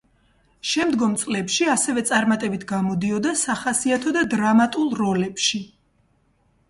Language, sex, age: Georgian, female, 30-39